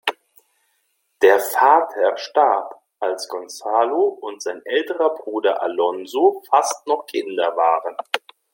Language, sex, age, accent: German, male, 30-39, Deutschland Deutsch